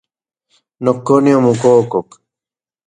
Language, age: Central Puebla Nahuatl, 30-39